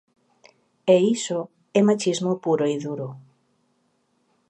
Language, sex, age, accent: Galician, female, 50-59, Normativo (estándar)